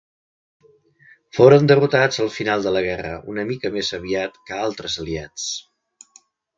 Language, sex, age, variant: Catalan, male, 50-59, Central